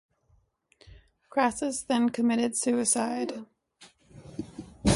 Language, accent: English, United States English